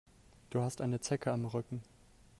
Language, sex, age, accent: German, male, 19-29, Deutschland Deutsch